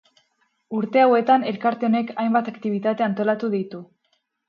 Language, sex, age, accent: Basque, female, 19-29, Mendebalekoa (Araba, Bizkaia, Gipuzkoako mendebaleko herri batzuk)